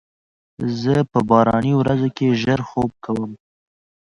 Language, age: Pashto, 19-29